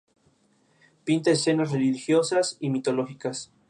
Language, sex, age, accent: Spanish, male, 19-29, México